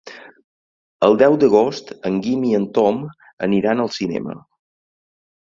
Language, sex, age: Catalan, male, 50-59